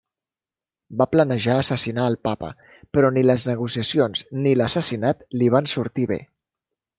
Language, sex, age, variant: Catalan, male, 30-39, Central